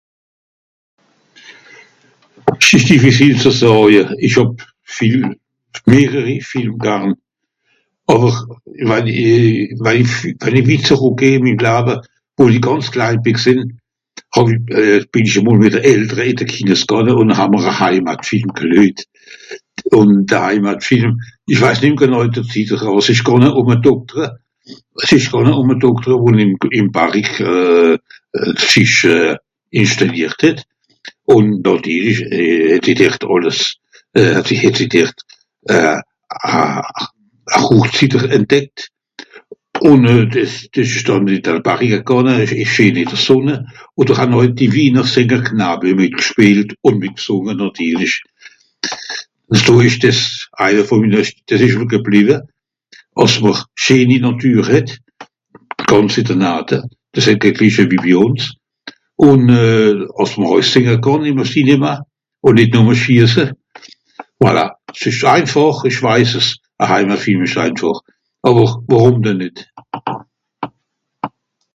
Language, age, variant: Swiss German, 70-79, Nordniederàlemmànisch (Rishoffe, Zàwere, Bùsswìller, Hawenau, Brüemt, Stroossbùri, Molse, Dàmbàch, Schlettstàtt, Pfàlzbùri usw.)